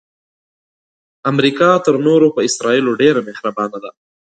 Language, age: Pashto, 19-29